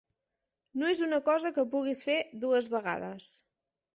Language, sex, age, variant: Catalan, female, 30-39, Central